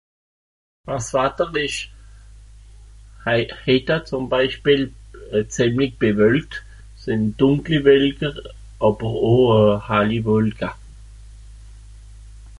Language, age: Swiss German, 50-59